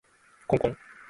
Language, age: Japanese, 19-29